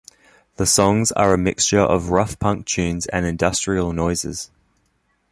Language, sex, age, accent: English, male, 19-29, Australian English